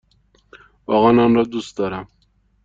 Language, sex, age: Persian, male, 19-29